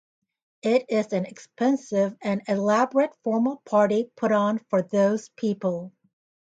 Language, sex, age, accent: English, female, 50-59, United States English